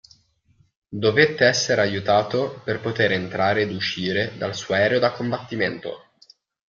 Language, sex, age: Italian, male, 19-29